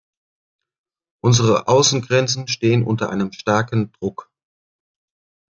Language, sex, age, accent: German, male, 40-49, Deutschland Deutsch